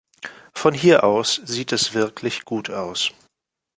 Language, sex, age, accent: German, male, 19-29, Deutschland Deutsch